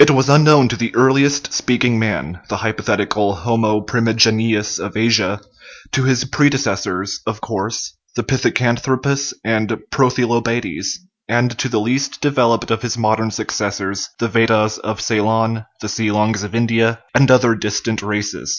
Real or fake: real